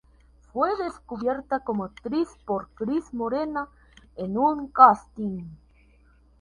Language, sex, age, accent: Spanish, male, under 19, Andino-Pacífico: Colombia, Perú, Ecuador, oeste de Bolivia y Venezuela andina